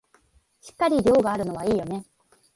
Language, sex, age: Japanese, female, 19-29